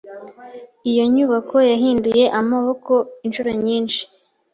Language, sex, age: Kinyarwanda, female, 19-29